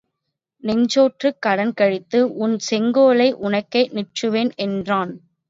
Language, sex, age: Tamil, female, 19-29